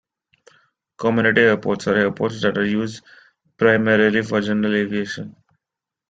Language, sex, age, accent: English, male, 19-29, India and South Asia (India, Pakistan, Sri Lanka)